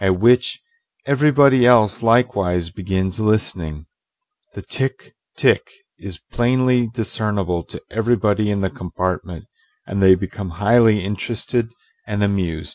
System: none